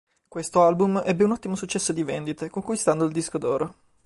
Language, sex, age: Italian, male, 19-29